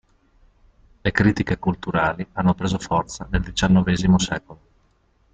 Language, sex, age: Italian, male, 40-49